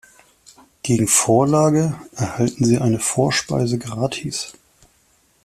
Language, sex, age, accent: German, male, 40-49, Deutschland Deutsch